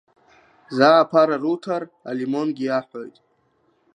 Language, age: Abkhazian, under 19